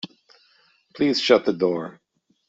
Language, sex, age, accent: English, male, 60-69, United States English